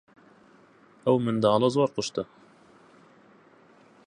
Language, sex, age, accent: Central Kurdish, male, 19-29, سۆرانی